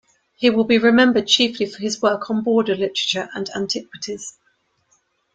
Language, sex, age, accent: English, female, 60-69, England English